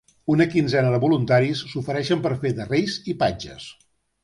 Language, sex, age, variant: Catalan, male, 60-69, Central